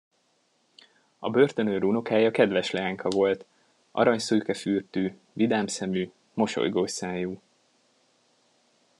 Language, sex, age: Hungarian, male, 19-29